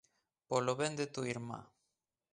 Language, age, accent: Galician, 30-39, Atlántico (seseo e gheada)